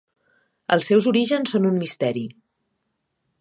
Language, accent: Catalan, central; nord-occidental